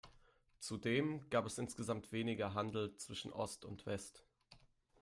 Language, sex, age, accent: German, male, 19-29, Deutschland Deutsch